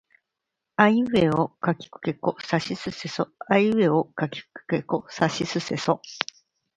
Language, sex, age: Japanese, female, 50-59